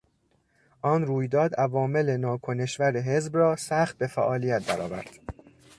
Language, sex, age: Persian, male, 30-39